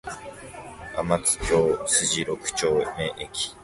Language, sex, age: Japanese, male, 19-29